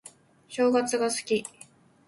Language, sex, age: Japanese, female, 19-29